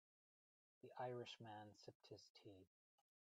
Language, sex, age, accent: English, male, 30-39, United States English